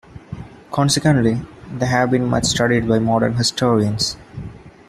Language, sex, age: English, male, 19-29